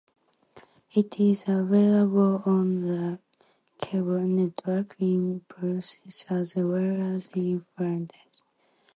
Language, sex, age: English, female, 19-29